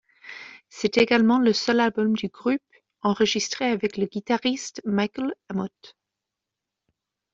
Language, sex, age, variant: French, female, 30-39, Français de métropole